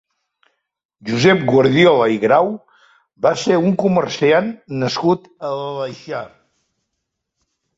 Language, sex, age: Catalan, male, 60-69